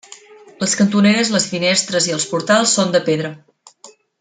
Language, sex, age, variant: Catalan, female, 30-39, Central